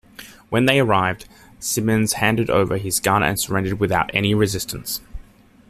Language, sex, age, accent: English, male, 19-29, Australian English